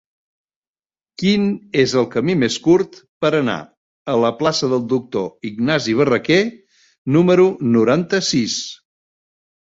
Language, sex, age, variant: Catalan, male, 60-69, Central